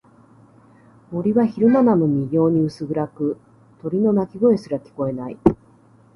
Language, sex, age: Japanese, female, 40-49